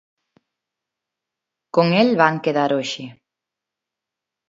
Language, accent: Galician, Neofalante